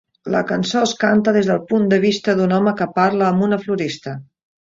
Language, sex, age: Catalan, female, 50-59